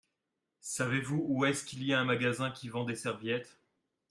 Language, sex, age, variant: French, male, 30-39, Français de métropole